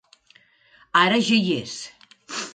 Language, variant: Catalan, Nord-Occidental